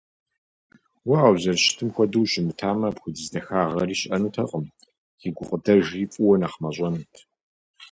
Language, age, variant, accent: Kabardian, 40-49, Адыгэбзэ (Къэбэрдей, Кирил, псоми зэдай), Джылэхъстэней (Gilahsteney)